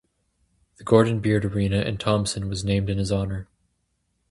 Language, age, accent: English, 19-29, Canadian English